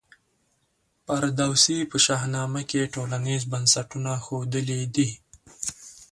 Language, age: Pashto, 19-29